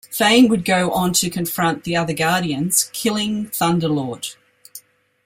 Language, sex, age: English, female, 60-69